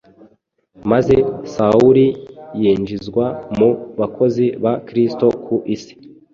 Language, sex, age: Kinyarwanda, male, 40-49